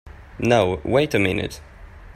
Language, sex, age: English, male, 19-29